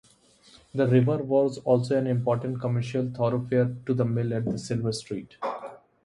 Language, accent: English, India and South Asia (India, Pakistan, Sri Lanka)